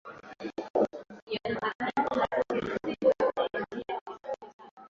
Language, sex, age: Swahili, male, 19-29